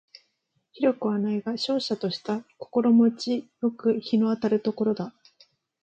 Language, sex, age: Japanese, female, 19-29